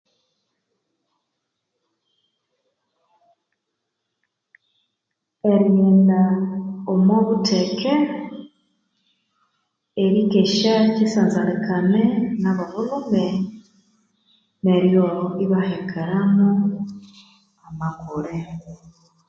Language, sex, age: Konzo, female, 30-39